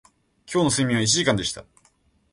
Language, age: Japanese, 19-29